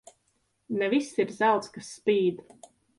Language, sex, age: Latvian, female, 40-49